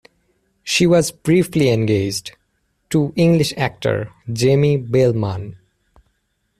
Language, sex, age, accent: English, male, 19-29, United States English